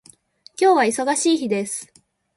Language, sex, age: Japanese, female, 19-29